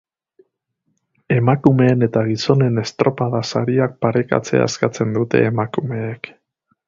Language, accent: Basque, Mendebalekoa (Araba, Bizkaia, Gipuzkoako mendebaleko herri batzuk)